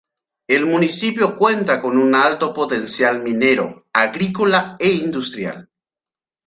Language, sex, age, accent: Spanish, male, 40-49, Rioplatense: Argentina, Uruguay, este de Bolivia, Paraguay